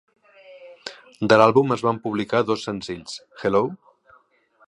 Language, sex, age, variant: Catalan, male, 50-59, Central